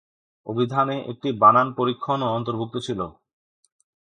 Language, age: Bengali, 30-39